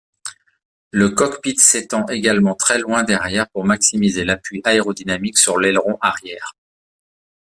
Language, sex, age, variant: French, male, 40-49, Français de métropole